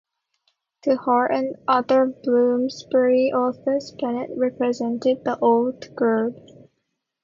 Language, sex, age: English, female, 19-29